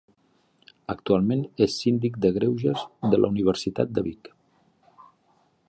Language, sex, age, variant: Catalan, male, 50-59, Central